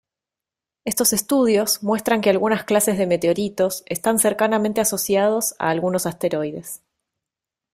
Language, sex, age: Spanish, female, 30-39